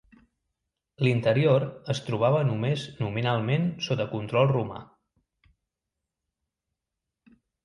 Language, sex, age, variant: Catalan, male, 40-49, Central